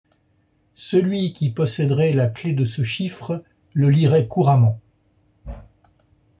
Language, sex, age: French, male, 60-69